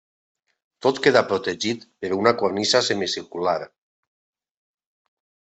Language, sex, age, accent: Catalan, male, 50-59, valencià